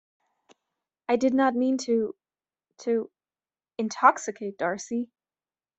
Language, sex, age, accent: English, female, 19-29, United States English